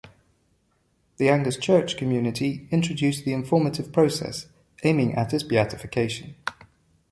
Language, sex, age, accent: English, male, 30-39, England English